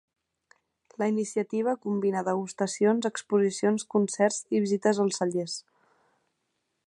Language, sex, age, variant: Catalan, female, 19-29, Central